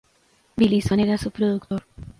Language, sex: Spanish, female